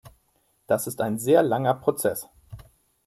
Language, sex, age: German, male, 50-59